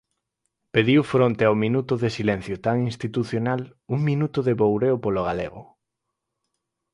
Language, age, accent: Galician, 19-29, Normativo (estándar)